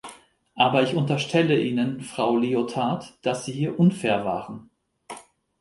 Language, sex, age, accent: German, male, 30-39, Deutschland Deutsch